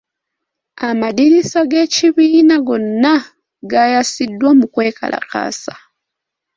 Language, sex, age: Ganda, female, 19-29